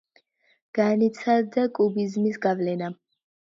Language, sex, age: Georgian, female, under 19